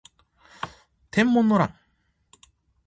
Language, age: Japanese, 19-29